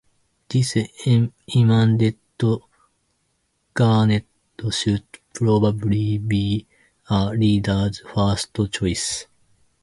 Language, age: English, 19-29